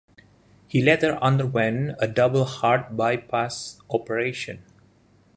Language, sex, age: English, male, 40-49